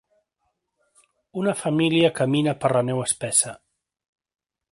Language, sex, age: Catalan, male, 30-39